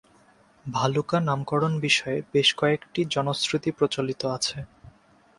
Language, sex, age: Bengali, male, 19-29